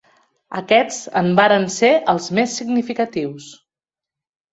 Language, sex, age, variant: Catalan, female, 40-49, Central